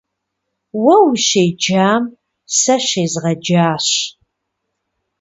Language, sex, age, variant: Kabardian, female, 50-59, Адыгэбзэ (Къэбэрдей, Кирил, псоми зэдай)